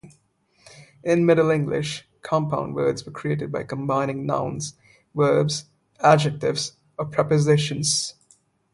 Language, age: English, 19-29